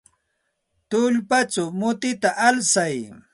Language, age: Santa Ana de Tusi Pasco Quechua, 40-49